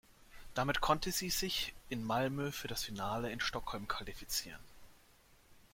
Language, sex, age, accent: German, male, 19-29, Deutschland Deutsch